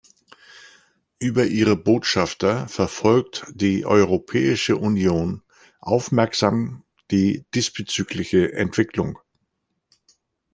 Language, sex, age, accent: German, male, 60-69, Deutschland Deutsch